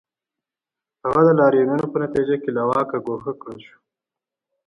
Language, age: Pashto, 19-29